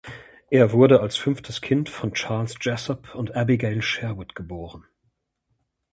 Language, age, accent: German, 40-49, Deutschland Deutsch